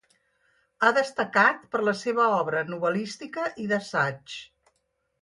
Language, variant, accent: Catalan, Central, central